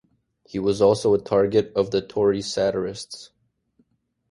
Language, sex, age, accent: English, male, 19-29, Canadian English